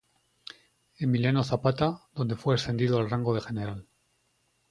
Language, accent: Spanish, España: Centro-Sur peninsular (Madrid, Toledo, Castilla-La Mancha)